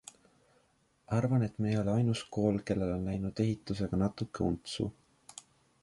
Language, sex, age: Estonian, male, 19-29